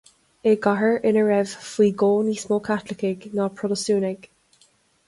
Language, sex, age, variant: Irish, female, 19-29, Gaeilge na Mumhan